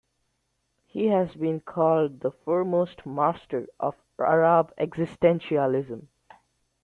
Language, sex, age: English, male, 19-29